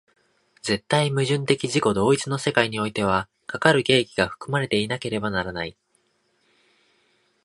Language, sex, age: Japanese, male, 19-29